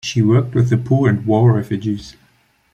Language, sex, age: English, male, 19-29